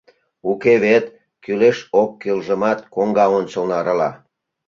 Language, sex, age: Mari, male, 40-49